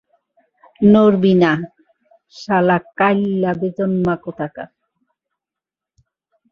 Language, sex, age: Bengali, female, 40-49